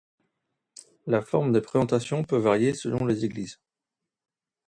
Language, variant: French, Français de métropole